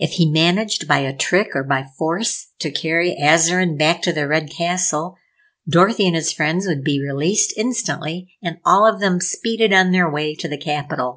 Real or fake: real